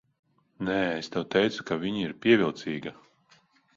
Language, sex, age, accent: Latvian, male, 40-49, Krievu